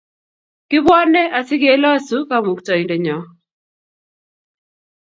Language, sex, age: Kalenjin, female, 19-29